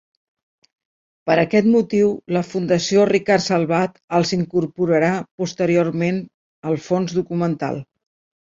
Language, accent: Catalan, Barceloní